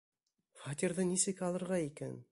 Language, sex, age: Bashkir, male, 40-49